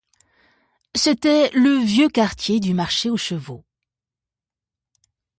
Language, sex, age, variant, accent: French, female, 40-49, Français d'Europe, Français de Suisse